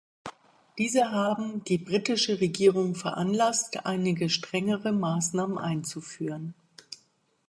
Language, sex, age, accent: German, female, 50-59, Deutschland Deutsch